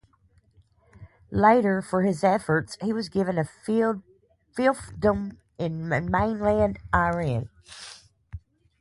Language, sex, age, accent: English, female, 40-49, United States English